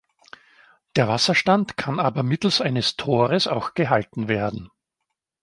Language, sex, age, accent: German, male, 50-59, Österreichisches Deutsch